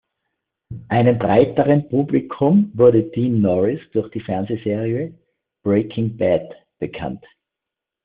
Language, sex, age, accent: German, male, 50-59, Österreichisches Deutsch